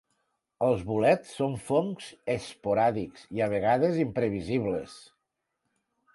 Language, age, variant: Catalan, 60-69, Tortosí